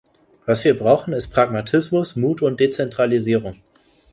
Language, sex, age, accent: German, male, 19-29, Deutschland Deutsch